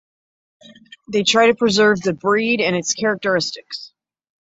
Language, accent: English, United States English